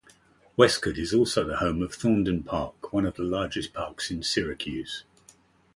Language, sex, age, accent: English, male, 60-69, England English